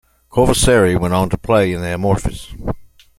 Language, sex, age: English, male, 40-49